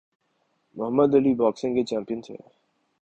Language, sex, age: Urdu, male, 19-29